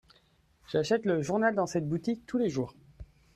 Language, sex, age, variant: French, male, 30-39, Français de métropole